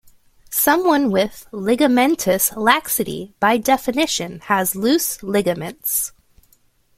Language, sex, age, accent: English, female, 19-29, United States English